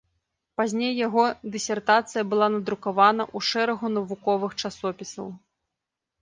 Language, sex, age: Belarusian, female, 19-29